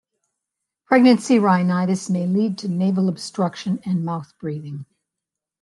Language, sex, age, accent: English, female, 70-79, United States English